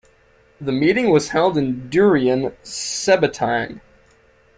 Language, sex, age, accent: English, male, under 19, Canadian English